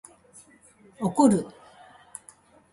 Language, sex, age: Japanese, female, 60-69